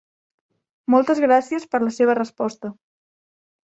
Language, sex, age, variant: Catalan, female, under 19, Central